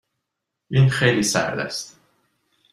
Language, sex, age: Persian, male, 30-39